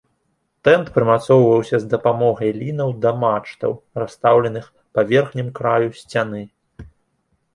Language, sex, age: Belarusian, male, 19-29